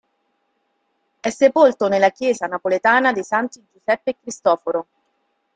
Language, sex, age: Italian, female, 30-39